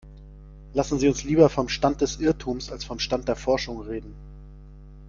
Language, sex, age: German, male, 30-39